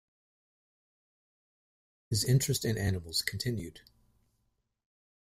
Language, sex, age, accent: English, male, 19-29, United States English